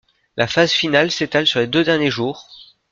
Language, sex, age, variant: French, female, 19-29, Français de métropole